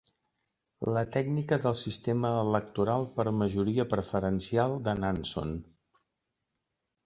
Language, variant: Catalan, Central